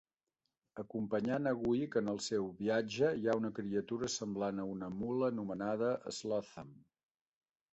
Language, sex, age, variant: Catalan, male, 50-59, Central